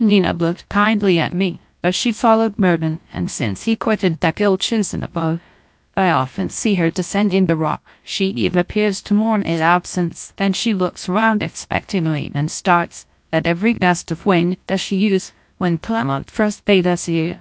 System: TTS, GlowTTS